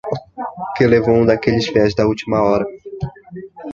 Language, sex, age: Portuguese, male, 19-29